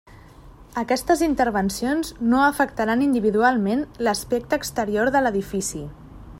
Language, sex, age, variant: Catalan, female, 30-39, Central